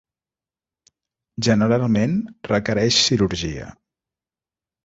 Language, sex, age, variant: Catalan, male, 40-49, Central